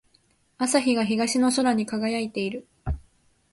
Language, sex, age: Japanese, female, under 19